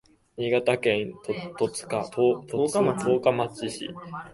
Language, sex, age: Japanese, male, 19-29